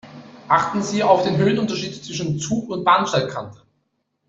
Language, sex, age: German, male, under 19